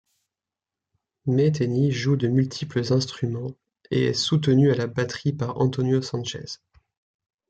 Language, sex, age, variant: French, male, 19-29, Français de métropole